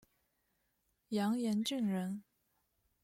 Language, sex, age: Chinese, female, 19-29